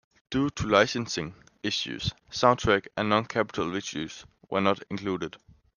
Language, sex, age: English, male, under 19